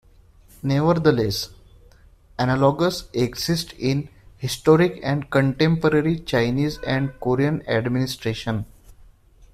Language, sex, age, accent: English, male, 19-29, India and South Asia (India, Pakistan, Sri Lanka)